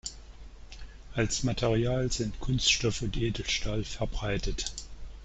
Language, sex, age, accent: German, male, 50-59, Deutschland Deutsch